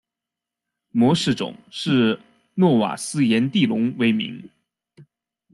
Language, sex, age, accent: Chinese, male, 30-39, 出生地：北京市